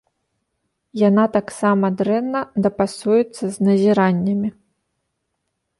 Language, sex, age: Belarusian, female, 30-39